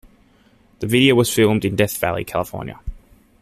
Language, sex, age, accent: English, male, 19-29, Australian English